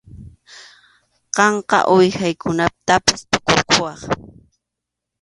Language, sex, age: Arequipa-La Unión Quechua, female, 30-39